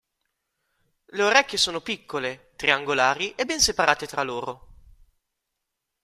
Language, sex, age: Italian, male, 30-39